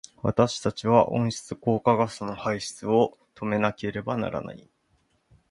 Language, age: Japanese, 19-29